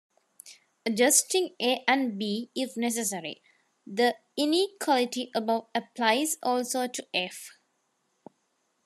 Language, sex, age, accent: English, female, 19-29, India and South Asia (India, Pakistan, Sri Lanka)